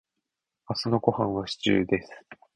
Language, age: Japanese, 19-29